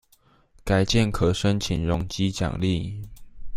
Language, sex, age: Chinese, male, 19-29